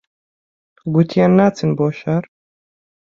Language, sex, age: Central Kurdish, male, 19-29